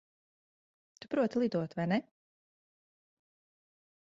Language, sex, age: Latvian, female, 19-29